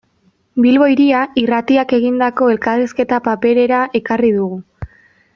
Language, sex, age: Basque, female, 19-29